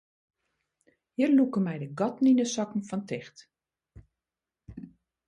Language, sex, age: Western Frisian, female, 50-59